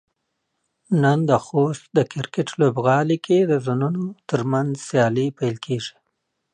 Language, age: Pashto, 40-49